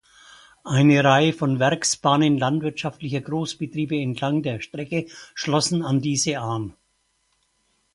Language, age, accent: German, 70-79, Deutschland Deutsch